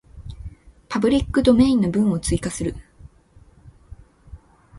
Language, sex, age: Japanese, female, 19-29